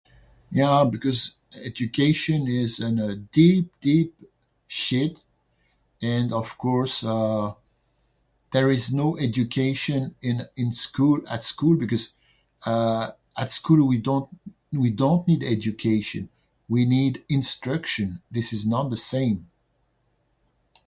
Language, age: English, 60-69